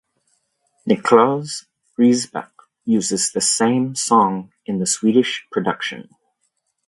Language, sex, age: English, male, 30-39